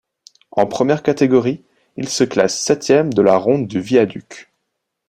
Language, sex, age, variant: French, male, 19-29, Français de métropole